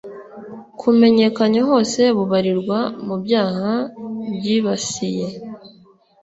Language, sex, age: Kinyarwanda, female, 30-39